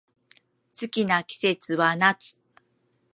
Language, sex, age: Japanese, female, 50-59